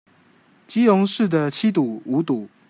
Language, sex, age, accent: Chinese, male, 30-39, 出生地：高雄市